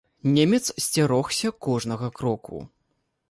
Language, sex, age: Belarusian, male, 30-39